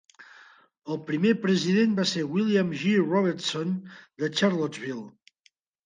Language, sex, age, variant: Catalan, male, 50-59, Central